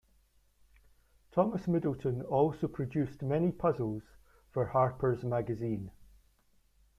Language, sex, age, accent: English, male, 40-49, Scottish English